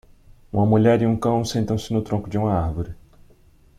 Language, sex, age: Portuguese, male, 19-29